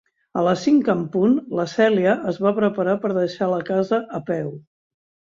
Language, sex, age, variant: Catalan, female, 60-69, Central